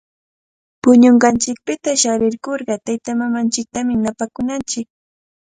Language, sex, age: Cajatambo North Lima Quechua, female, 30-39